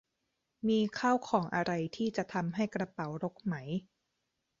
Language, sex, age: Thai, female, 30-39